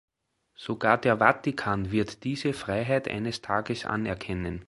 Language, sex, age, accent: German, male, 40-49, Österreichisches Deutsch